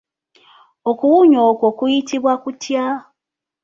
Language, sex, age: Ganda, female, 30-39